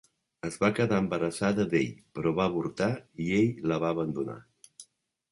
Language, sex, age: Catalan, male, 50-59